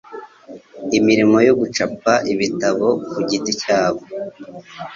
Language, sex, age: Kinyarwanda, male, 30-39